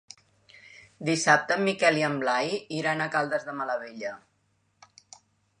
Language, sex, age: Catalan, female, 70-79